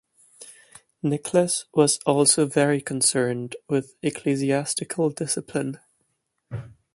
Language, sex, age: English, male, 19-29